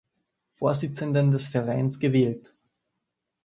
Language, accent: German, Österreichisches Deutsch